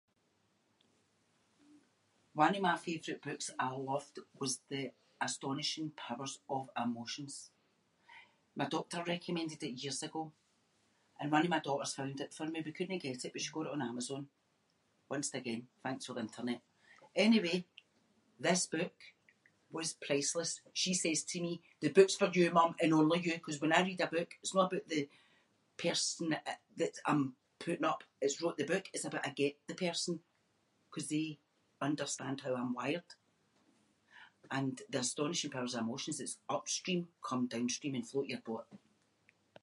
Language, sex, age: Scots, female, 60-69